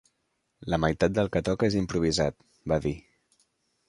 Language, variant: Catalan, Central